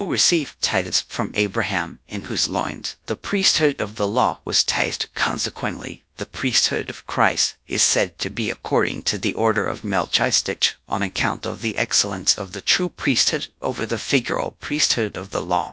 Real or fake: fake